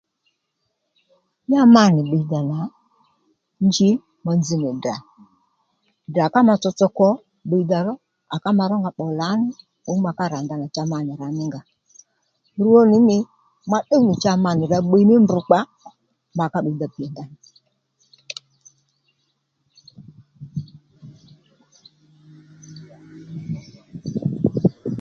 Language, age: Lendu, 40-49